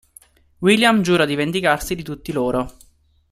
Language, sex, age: Italian, male, 19-29